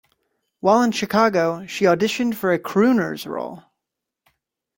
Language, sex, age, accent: English, male, 19-29, United States English